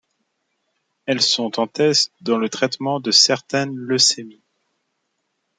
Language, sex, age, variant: French, male, under 19, Français de métropole